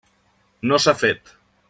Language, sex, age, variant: Catalan, male, 30-39, Nord-Occidental